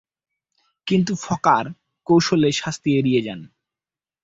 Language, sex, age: Bengali, male, 19-29